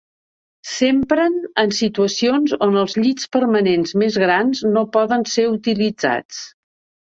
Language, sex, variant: Catalan, female, Central